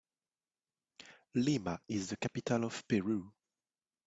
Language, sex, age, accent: English, male, 30-39, Canadian English